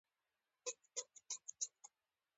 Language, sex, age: Pashto, female, 19-29